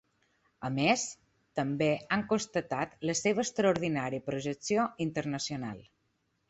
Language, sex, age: Catalan, female, 30-39